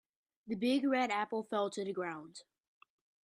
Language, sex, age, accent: English, male, under 19, United States English